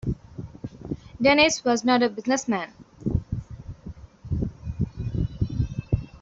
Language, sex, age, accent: English, female, under 19, India and South Asia (India, Pakistan, Sri Lanka)